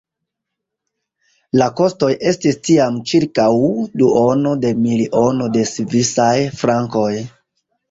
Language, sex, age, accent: Esperanto, male, 30-39, Internacia